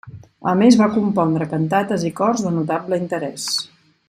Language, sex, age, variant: Catalan, female, 50-59, Central